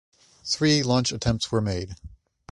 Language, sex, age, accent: English, male, 30-39, United States English